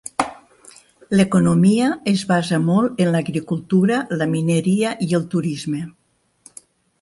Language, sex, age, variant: Catalan, female, 60-69, Central